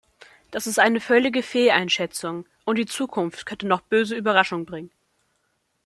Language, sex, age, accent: German, female, under 19, Deutschland Deutsch